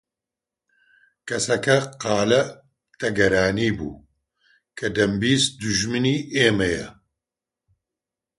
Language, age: Central Kurdish, 60-69